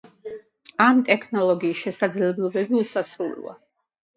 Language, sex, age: Georgian, female, 50-59